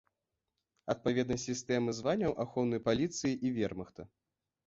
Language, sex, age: Belarusian, male, under 19